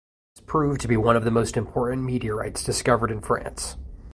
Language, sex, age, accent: English, male, 19-29, United States English